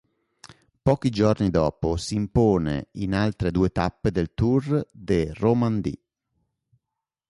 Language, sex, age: Italian, male, 30-39